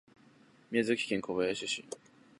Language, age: Japanese, under 19